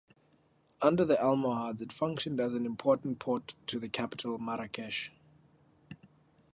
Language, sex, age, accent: English, male, 19-29, Southern African (South Africa, Zimbabwe, Namibia)